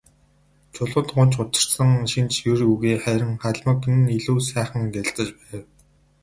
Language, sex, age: Mongolian, male, 19-29